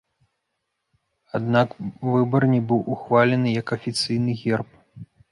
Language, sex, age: Belarusian, male, 30-39